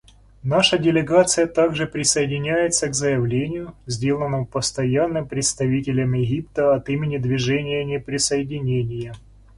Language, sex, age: Russian, male, 40-49